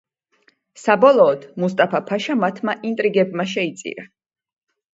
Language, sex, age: Georgian, female, 30-39